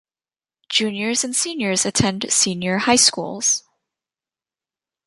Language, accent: English, United States English